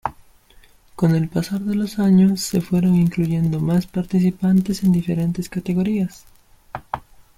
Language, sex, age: Spanish, male, 19-29